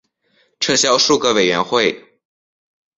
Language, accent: Chinese, 出生地：辽宁省